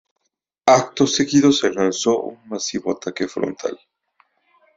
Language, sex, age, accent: Spanish, male, 40-49, México